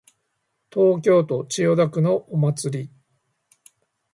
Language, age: Japanese, 50-59